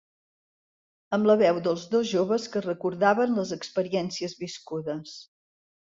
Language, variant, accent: Catalan, Central, central